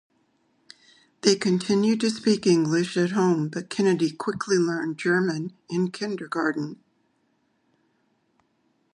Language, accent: English, United States English